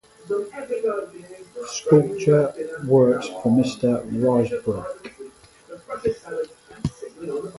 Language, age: English, 30-39